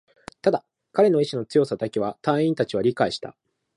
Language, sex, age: Japanese, male, 19-29